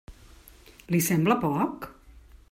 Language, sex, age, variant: Catalan, female, 40-49, Central